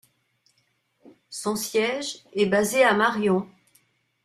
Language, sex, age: French, female, 60-69